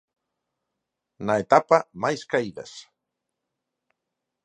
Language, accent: Galician, Normativo (estándar)